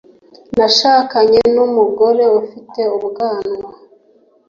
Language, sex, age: Kinyarwanda, female, 40-49